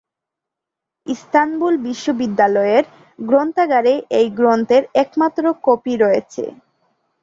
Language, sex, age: Bengali, female, 19-29